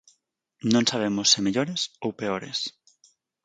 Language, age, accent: Galician, 19-29, Normativo (estándar)